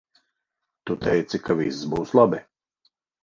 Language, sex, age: Latvian, male, 50-59